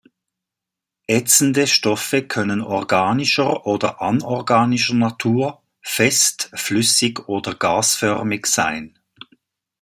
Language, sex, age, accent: German, male, 60-69, Schweizerdeutsch